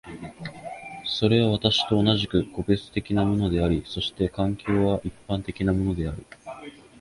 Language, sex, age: Japanese, male, under 19